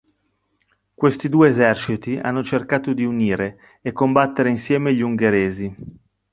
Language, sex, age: Italian, male, 40-49